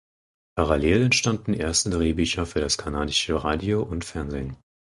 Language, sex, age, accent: German, male, 19-29, Deutschland Deutsch